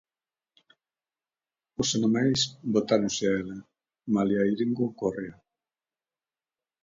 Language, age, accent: Galician, 50-59, Central (gheada)